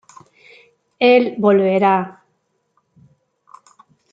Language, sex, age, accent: Spanish, female, 40-49, España: Norte peninsular (Asturias, Castilla y León, Cantabria, País Vasco, Navarra, Aragón, La Rioja, Guadalajara, Cuenca)